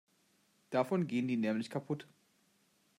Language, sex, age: German, male, 19-29